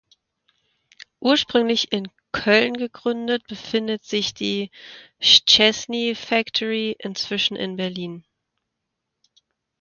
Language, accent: German, Deutschland Deutsch